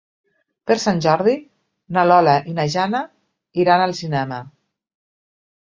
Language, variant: Catalan, Nord-Occidental